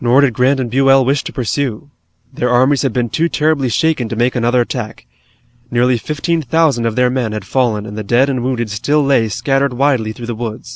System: none